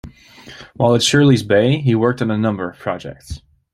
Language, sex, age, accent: English, male, 30-39, United States English